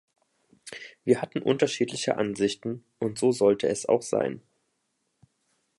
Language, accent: German, Deutschland Deutsch